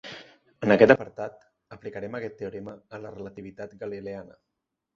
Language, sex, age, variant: Catalan, male, 30-39, Central